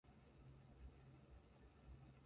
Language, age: Japanese, 19-29